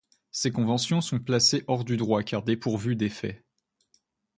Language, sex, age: French, female, 19-29